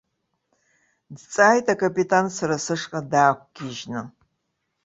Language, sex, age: Abkhazian, female, 60-69